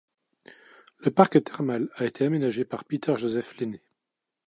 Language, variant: French, Français de métropole